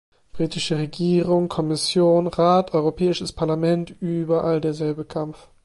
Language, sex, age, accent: German, male, 30-39, Deutschland Deutsch